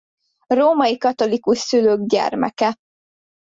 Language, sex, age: Hungarian, female, under 19